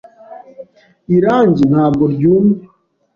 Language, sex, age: Kinyarwanda, male, 19-29